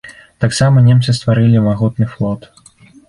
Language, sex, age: Belarusian, male, under 19